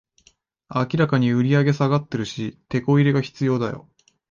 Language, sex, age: Japanese, male, 19-29